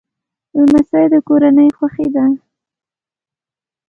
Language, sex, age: Pashto, female, 19-29